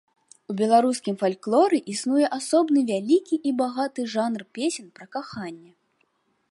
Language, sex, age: Belarusian, female, 30-39